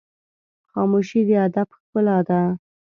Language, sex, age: Pashto, female, 19-29